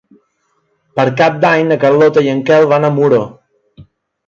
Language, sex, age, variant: Catalan, male, 19-29, Balear